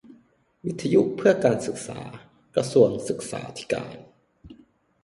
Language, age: Thai, 19-29